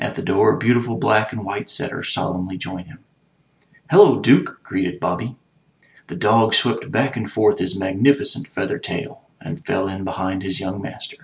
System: none